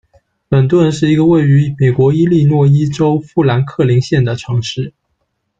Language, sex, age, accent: Chinese, male, 19-29, 出生地：福建省